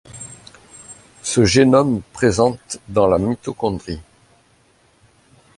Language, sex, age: French, male, 50-59